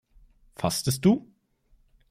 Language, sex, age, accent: German, male, under 19, Deutschland Deutsch